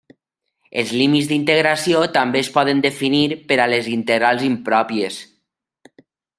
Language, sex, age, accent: Catalan, male, 30-39, valencià